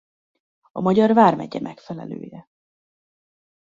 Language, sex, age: Hungarian, female, 19-29